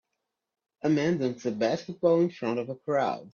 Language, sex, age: English, male, 19-29